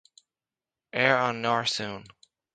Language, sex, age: Irish, male, 19-29